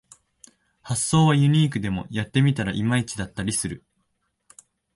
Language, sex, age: Japanese, male, 19-29